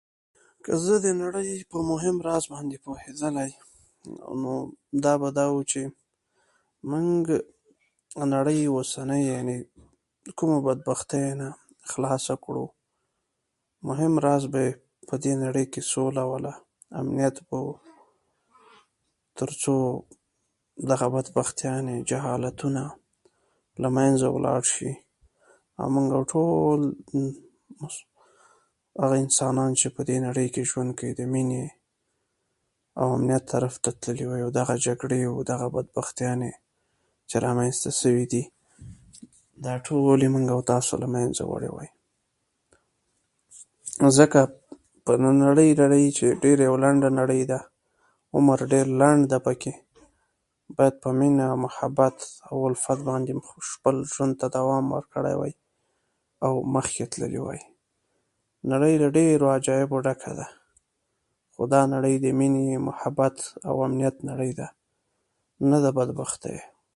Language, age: Pashto, 19-29